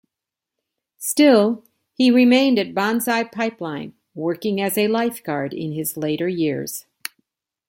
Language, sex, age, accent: English, female, 60-69, United States English